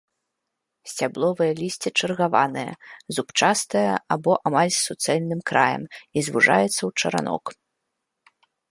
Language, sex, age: Belarusian, female, 30-39